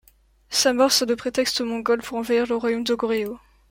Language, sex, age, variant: French, female, 19-29, Français de métropole